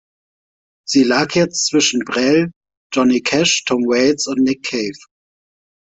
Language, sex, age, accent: German, male, 40-49, Deutschland Deutsch